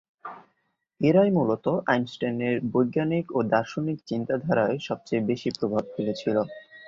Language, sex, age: Bengali, male, 19-29